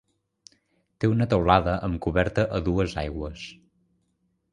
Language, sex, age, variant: Catalan, male, under 19, Central